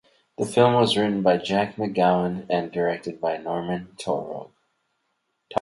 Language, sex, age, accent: English, male, 19-29, United States English